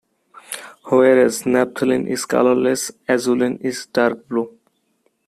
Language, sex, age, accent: English, male, 19-29, India and South Asia (India, Pakistan, Sri Lanka)